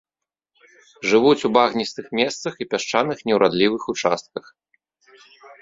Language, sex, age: Belarusian, male, 30-39